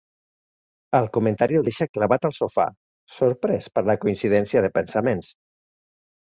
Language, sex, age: Catalan, male, 40-49